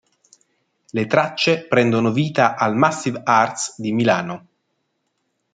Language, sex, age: Italian, male, 40-49